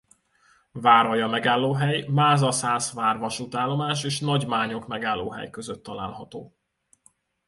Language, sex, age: Hungarian, male, 30-39